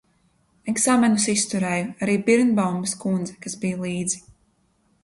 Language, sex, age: Latvian, female, 19-29